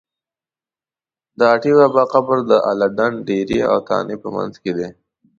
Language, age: Pashto, 19-29